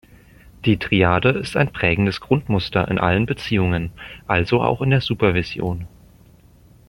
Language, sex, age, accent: German, male, 30-39, Deutschland Deutsch